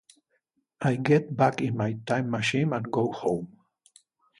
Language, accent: English, England English